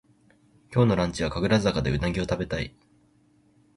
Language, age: Japanese, 19-29